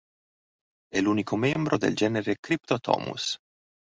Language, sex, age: Italian, male, 40-49